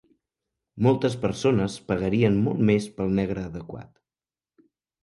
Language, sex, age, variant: Catalan, male, 19-29, Central